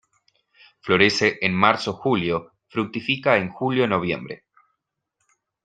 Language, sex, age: Spanish, male, 19-29